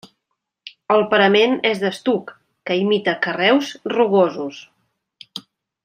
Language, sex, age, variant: Catalan, female, 50-59, Central